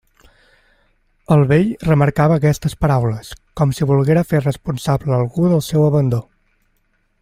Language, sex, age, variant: Catalan, male, 19-29, Central